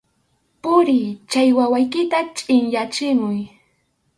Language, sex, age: Arequipa-La Unión Quechua, female, 19-29